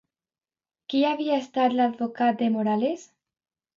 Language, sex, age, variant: Catalan, female, under 19, Alacantí